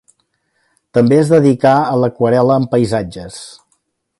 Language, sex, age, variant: Catalan, male, 60-69, Central